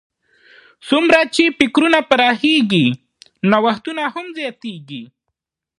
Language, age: Pashto, 19-29